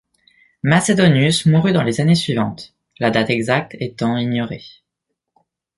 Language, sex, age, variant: French, male, under 19, Français de métropole